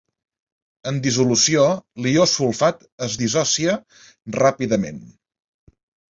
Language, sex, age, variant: Catalan, male, 19-29, Central